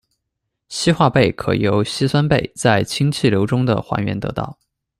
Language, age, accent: Chinese, 19-29, 出生地：四川省